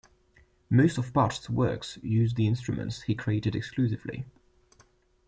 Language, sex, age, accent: English, male, 19-29, England English